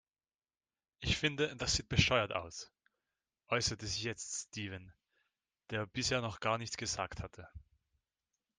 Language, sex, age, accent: German, male, 19-29, Schweizerdeutsch